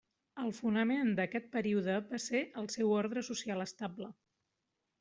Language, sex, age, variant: Catalan, female, 40-49, Central